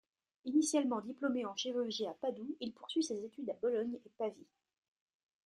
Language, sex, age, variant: French, female, 19-29, Français de métropole